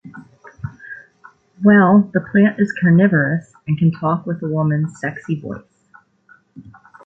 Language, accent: English, United States English